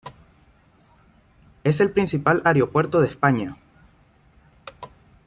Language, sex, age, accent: Spanish, male, 19-29, Caribe: Cuba, Venezuela, Puerto Rico, República Dominicana, Panamá, Colombia caribeña, México caribeño, Costa del golfo de México